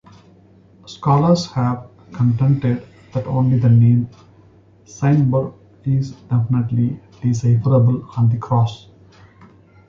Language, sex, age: English, male, 40-49